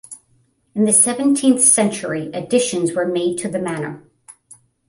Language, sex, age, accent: English, female, 50-59, United States English